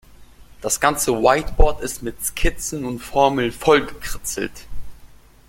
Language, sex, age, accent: German, male, 19-29, Russisch Deutsch